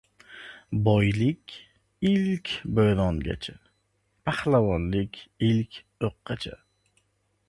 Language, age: Uzbek, 30-39